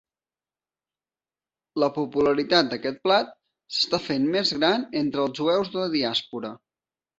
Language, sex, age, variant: Catalan, male, 30-39, Central